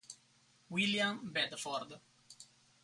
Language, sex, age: Italian, male, 40-49